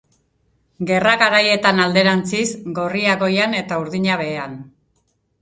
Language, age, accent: Basque, 40-49, Erdialdekoa edo Nafarra (Gipuzkoa, Nafarroa)